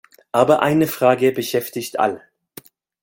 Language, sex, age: German, male, 30-39